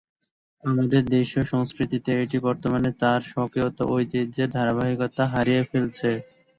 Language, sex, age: Bengali, male, 19-29